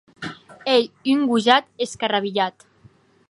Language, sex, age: Occitan, female, under 19